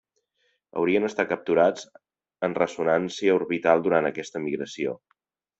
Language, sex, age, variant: Catalan, male, 40-49, Central